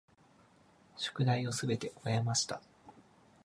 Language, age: Japanese, 30-39